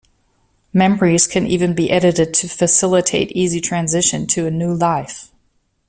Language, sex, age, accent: English, female, 50-59, United States English